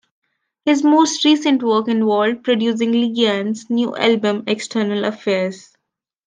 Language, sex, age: English, female, 19-29